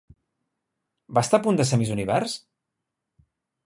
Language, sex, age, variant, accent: Catalan, male, 30-39, Nord-Occidental, nord-occidental